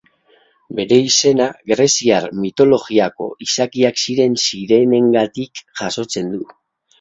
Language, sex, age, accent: Basque, male, 40-49, Mendebalekoa (Araba, Bizkaia, Gipuzkoako mendebaleko herri batzuk)